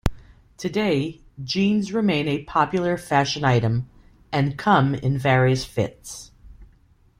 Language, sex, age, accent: English, female, 40-49, United States English